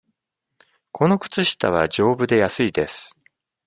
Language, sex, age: Japanese, male, 50-59